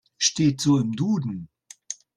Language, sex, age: German, male, 60-69